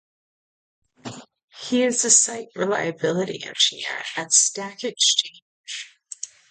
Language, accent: English, United States English